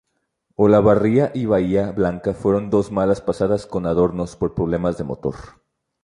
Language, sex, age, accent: Spanish, male, 19-29, México